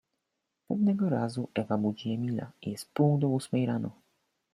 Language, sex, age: Polish, male, 30-39